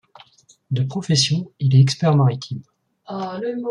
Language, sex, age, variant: French, male, 30-39, Français de métropole